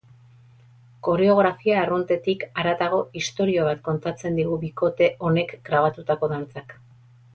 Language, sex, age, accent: Basque, female, 40-49, Erdialdekoa edo Nafarra (Gipuzkoa, Nafarroa)